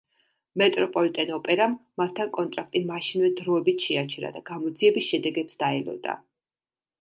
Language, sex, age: Georgian, female, 30-39